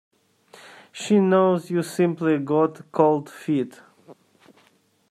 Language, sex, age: English, male, 19-29